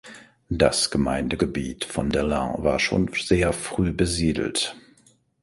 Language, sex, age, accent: German, male, 40-49, Deutschland Deutsch